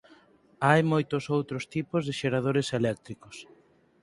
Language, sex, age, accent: Galician, male, 19-29, Oriental (común en zona oriental)